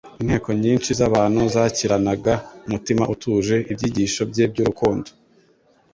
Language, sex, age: Kinyarwanda, male, 40-49